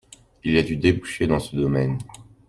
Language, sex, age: French, male, 30-39